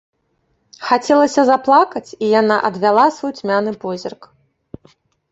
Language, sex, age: Belarusian, female, 30-39